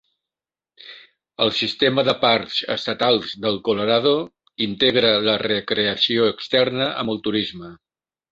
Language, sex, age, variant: Catalan, male, 60-69, Central